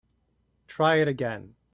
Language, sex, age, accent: English, male, 30-39, Canadian English